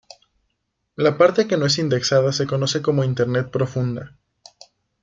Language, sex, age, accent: Spanish, female, 19-29, México